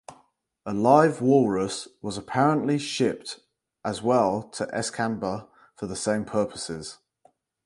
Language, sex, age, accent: English, male, 19-29, England English